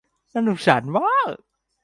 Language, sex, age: Thai, male, 19-29